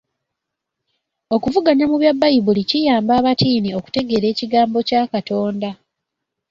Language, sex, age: Ganda, female, 19-29